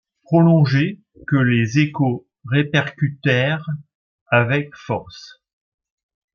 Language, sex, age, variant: French, male, 40-49, Français de métropole